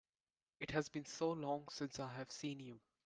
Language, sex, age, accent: English, male, under 19, India and South Asia (India, Pakistan, Sri Lanka)